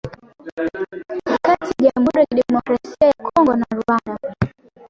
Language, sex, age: Swahili, female, 19-29